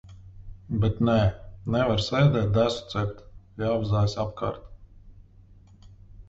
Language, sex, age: Latvian, male, 40-49